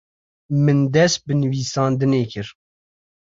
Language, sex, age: Kurdish, male, 19-29